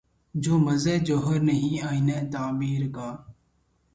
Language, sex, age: Urdu, male, 19-29